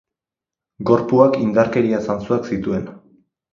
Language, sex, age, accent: Basque, male, 19-29, Erdialdekoa edo Nafarra (Gipuzkoa, Nafarroa)